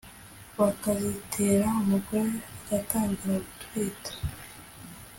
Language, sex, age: Kinyarwanda, female, 19-29